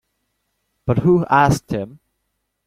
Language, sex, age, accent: English, male, 19-29, United States English